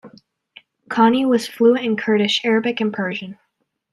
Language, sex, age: English, female, under 19